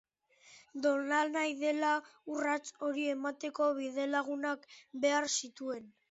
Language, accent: Basque, Mendebalekoa (Araba, Bizkaia, Gipuzkoako mendebaleko herri batzuk)